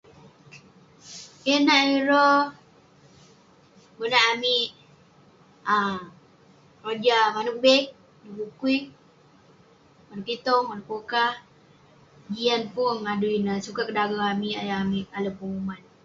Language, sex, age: Western Penan, female, under 19